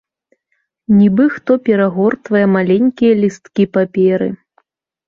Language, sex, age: Belarusian, female, 19-29